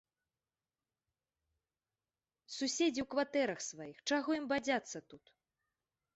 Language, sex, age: Belarusian, female, 30-39